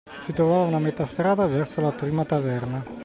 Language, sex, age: Italian, male, 40-49